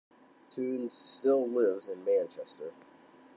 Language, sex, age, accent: English, male, 19-29, United States English